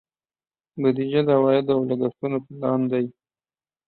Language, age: Pashto, 19-29